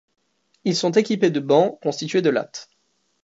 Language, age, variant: French, 19-29, Français de métropole